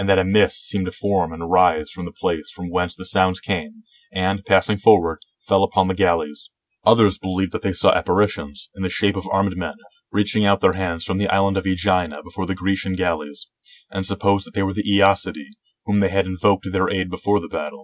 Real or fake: real